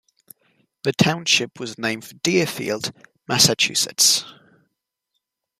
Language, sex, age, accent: English, male, 19-29, England English